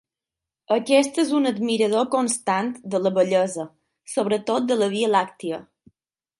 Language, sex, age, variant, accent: Catalan, female, 19-29, Balear, mallorquí